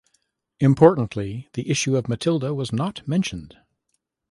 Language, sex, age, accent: English, male, 50-59, Canadian English